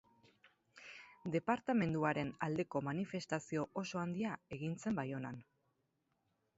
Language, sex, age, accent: Basque, female, 30-39, Erdialdekoa edo Nafarra (Gipuzkoa, Nafarroa)